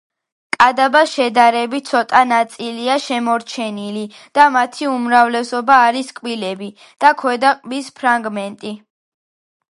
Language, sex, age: Georgian, female, under 19